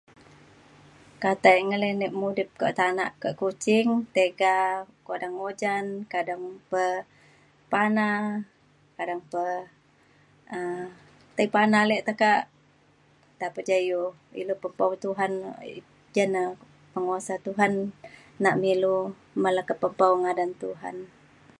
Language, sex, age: Mainstream Kenyah, female, 40-49